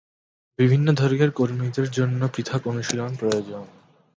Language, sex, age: Bengali, male, 19-29